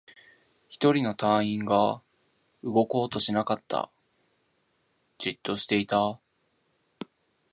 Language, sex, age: Japanese, male, 19-29